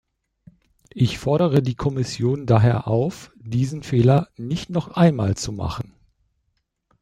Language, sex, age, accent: German, male, 40-49, Deutschland Deutsch